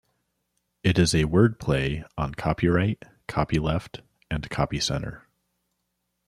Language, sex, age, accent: English, male, 30-39, United States English